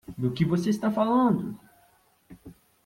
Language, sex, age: Portuguese, male, 19-29